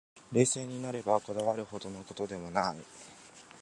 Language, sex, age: Japanese, male, 19-29